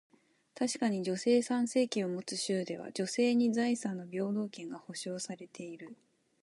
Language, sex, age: Japanese, female, 19-29